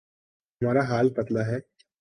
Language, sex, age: Urdu, male, 19-29